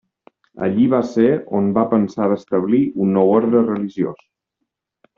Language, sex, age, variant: Catalan, male, 19-29, Central